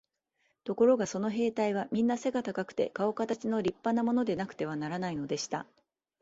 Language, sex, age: Japanese, female, 40-49